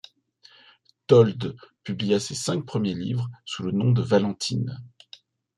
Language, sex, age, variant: French, male, 30-39, Français de métropole